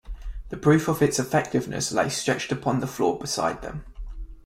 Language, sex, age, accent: English, male, 19-29, England English